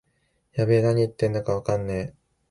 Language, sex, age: Japanese, male, 19-29